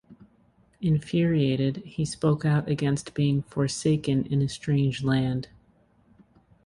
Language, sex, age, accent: English, female, 30-39, United States English